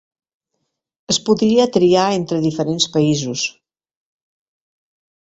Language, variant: Catalan, Septentrional